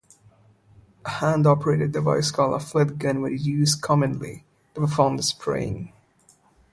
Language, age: English, 19-29